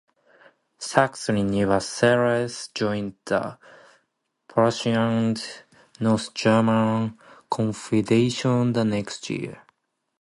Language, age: English, 19-29